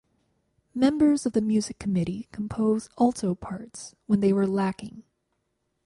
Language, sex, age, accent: English, female, 19-29, United States English